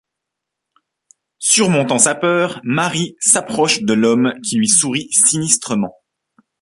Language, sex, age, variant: French, male, 30-39, Français de métropole